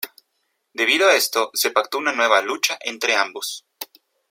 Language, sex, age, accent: Spanish, male, 19-29, México